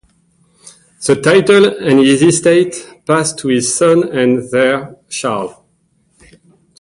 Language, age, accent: English, 40-49, United States English